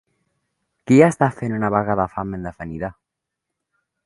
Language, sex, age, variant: Catalan, male, under 19, Central